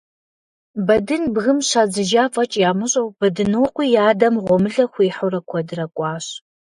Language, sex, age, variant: Kabardian, female, 40-49, Адыгэбзэ (Къэбэрдей, Кирил, Урысей)